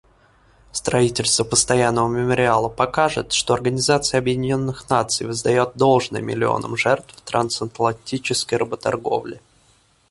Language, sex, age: Russian, male, 19-29